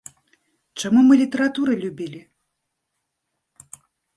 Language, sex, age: Belarusian, female, 40-49